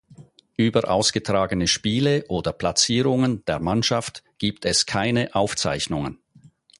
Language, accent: German, Schweizerdeutsch